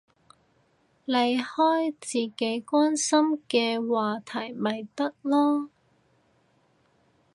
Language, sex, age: Cantonese, female, 30-39